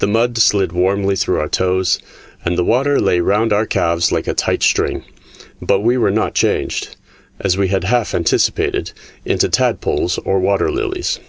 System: none